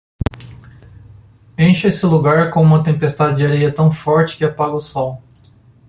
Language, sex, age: Portuguese, male, 40-49